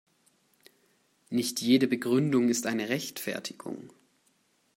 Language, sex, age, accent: German, male, under 19, Deutschland Deutsch